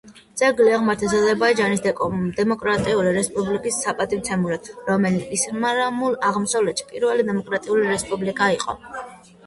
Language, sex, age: Georgian, female, under 19